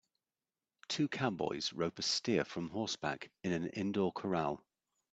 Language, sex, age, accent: English, male, 50-59, England English